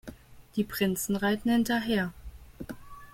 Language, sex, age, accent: German, female, 19-29, Deutschland Deutsch